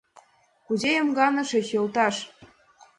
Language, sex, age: Mari, female, 19-29